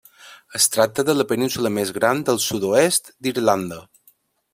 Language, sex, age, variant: Catalan, male, 30-39, Balear